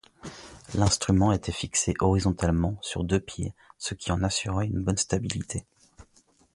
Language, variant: French, Français de métropole